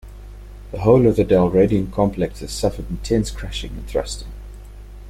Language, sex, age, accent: English, male, 30-39, Southern African (South Africa, Zimbabwe, Namibia)